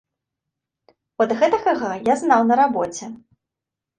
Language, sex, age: Belarusian, female, 19-29